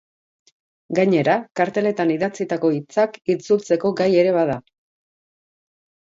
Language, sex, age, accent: Basque, female, 40-49, Erdialdekoa edo Nafarra (Gipuzkoa, Nafarroa)